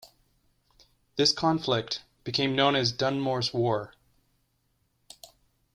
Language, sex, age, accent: English, male, 19-29, United States English